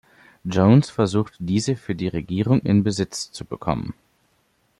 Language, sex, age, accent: German, male, under 19, Deutschland Deutsch